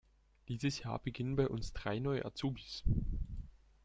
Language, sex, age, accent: German, male, under 19, Österreichisches Deutsch